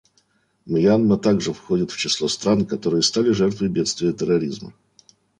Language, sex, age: Russian, male, 40-49